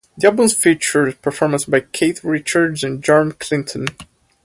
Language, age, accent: English, under 19, United States English